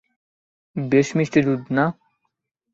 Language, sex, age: Bengali, male, 19-29